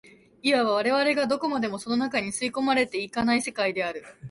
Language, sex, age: Japanese, female, 19-29